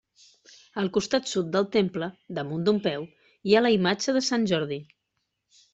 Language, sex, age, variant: Catalan, female, 40-49, Central